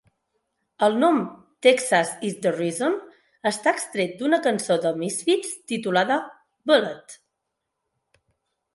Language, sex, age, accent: Catalan, female, 30-39, Oriental